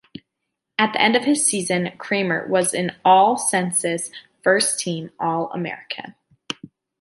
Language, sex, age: English, female, 19-29